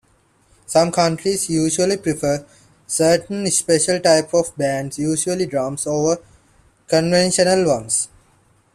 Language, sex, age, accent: English, male, 19-29, India and South Asia (India, Pakistan, Sri Lanka)